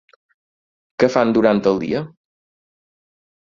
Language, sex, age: Catalan, male, 50-59